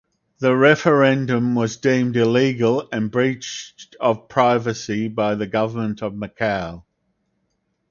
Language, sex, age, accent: English, male, 50-59, Australian English